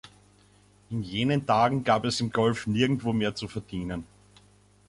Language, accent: German, Österreichisches Deutsch